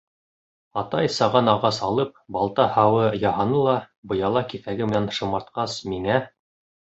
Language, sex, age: Bashkir, female, 30-39